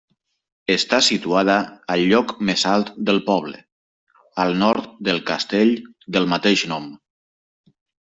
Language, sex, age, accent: Catalan, male, 30-39, valencià